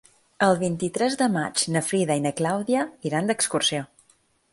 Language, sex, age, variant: Catalan, female, 40-49, Balear